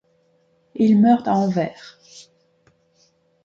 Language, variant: French, Français de métropole